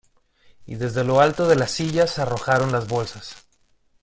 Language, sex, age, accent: Spanish, male, 19-29, México